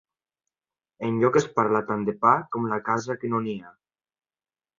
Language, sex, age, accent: Catalan, male, under 19, valencià